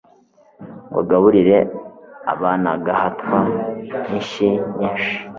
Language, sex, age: Kinyarwanda, male, 19-29